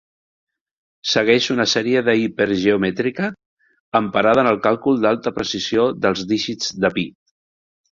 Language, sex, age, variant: Catalan, male, 50-59, Central